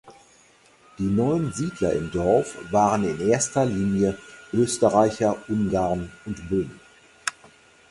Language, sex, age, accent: German, male, 60-69, Deutschland Deutsch